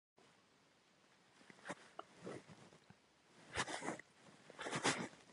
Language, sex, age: Kabardian, female, 40-49